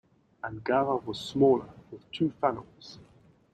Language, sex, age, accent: English, male, 40-49, Southern African (South Africa, Zimbabwe, Namibia)